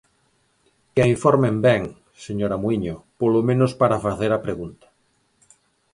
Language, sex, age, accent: Galician, male, 50-59, Oriental (común en zona oriental)